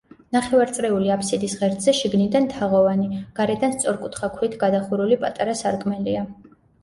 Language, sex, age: Georgian, female, 19-29